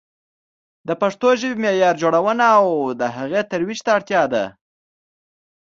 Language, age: Pashto, 19-29